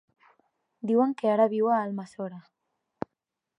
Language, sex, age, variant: Catalan, female, 19-29, Central